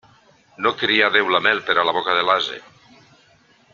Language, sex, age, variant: Catalan, male, 60-69, Nord-Occidental